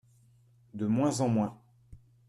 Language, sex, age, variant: French, male, 40-49, Français de métropole